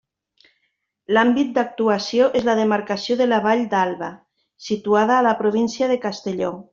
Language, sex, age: Catalan, female, 50-59